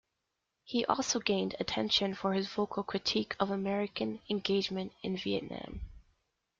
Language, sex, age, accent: English, female, under 19, United States English